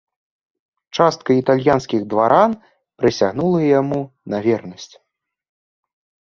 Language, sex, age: Belarusian, male, under 19